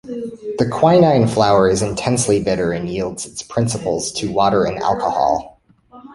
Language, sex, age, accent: English, male, 30-39, United States English